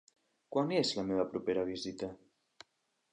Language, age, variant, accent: Catalan, under 19, Central, central